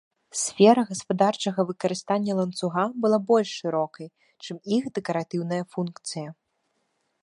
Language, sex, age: Belarusian, female, 19-29